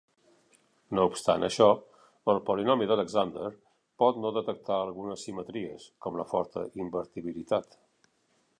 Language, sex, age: Catalan, male, 60-69